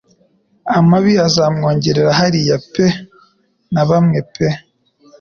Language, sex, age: Kinyarwanda, male, under 19